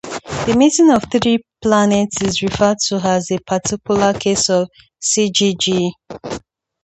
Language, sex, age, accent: English, female, 19-29, England English